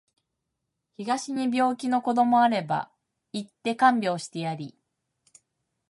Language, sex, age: Japanese, female, 40-49